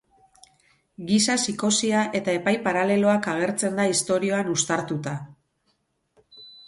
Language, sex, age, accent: Basque, female, 40-49, Mendebalekoa (Araba, Bizkaia, Gipuzkoako mendebaleko herri batzuk)